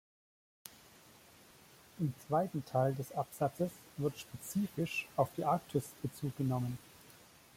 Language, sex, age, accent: German, male, 30-39, Deutschland Deutsch